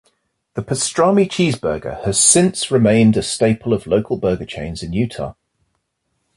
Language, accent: English, England English